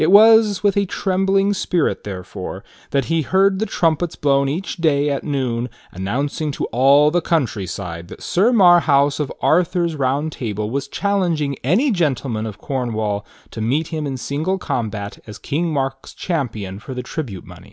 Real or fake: real